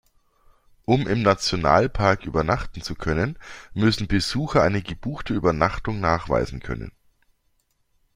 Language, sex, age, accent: German, male, 40-49, Deutschland Deutsch